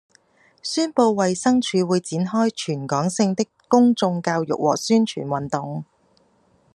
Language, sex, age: Cantonese, female, under 19